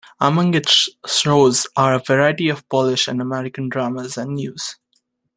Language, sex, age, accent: English, male, 19-29, United States English